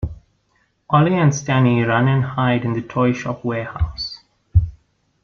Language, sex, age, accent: English, male, 19-29, Southern African (South Africa, Zimbabwe, Namibia)